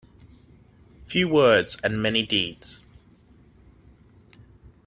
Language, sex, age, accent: English, male, 30-39, Australian English